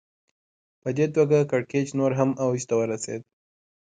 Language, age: Pashto, 19-29